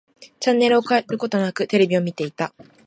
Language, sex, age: Japanese, female, 19-29